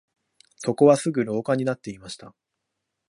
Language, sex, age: Japanese, male, 19-29